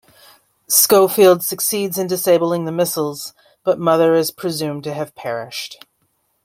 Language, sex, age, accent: English, female, 40-49, United States English